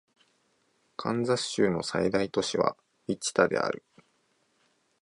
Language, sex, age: Japanese, male, 19-29